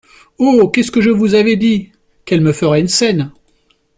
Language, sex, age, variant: French, male, 40-49, Français de métropole